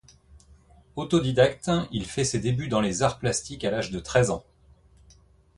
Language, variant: French, Français de métropole